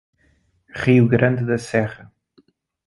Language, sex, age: Portuguese, male, 30-39